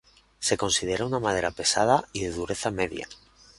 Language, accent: Spanish, España: Centro-Sur peninsular (Madrid, Toledo, Castilla-La Mancha)